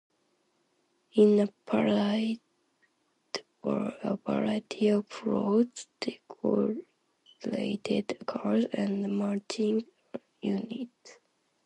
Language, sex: English, female